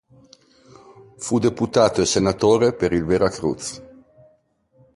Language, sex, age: Italian, male, 50-59